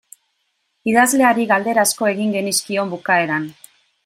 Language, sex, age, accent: Basque, female, 40-49, Mendebalekoa (Araba, Bizkaia, Gipuzkoako mendebaleko herri batzuk)